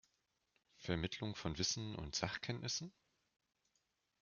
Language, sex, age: German, male, 19-29